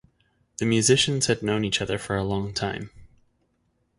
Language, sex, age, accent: English, male, 30-39, United States English